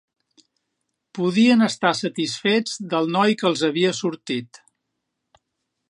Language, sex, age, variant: Catalan, male, 60-69, Central